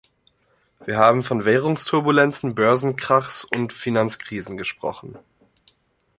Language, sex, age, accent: German, male, 19-29, Deutschland Deutsch